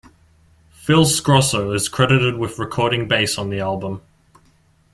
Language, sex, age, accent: English, male, under 19, Australian English